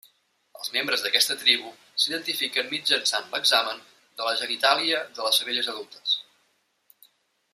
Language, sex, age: Catalan, male, 40-49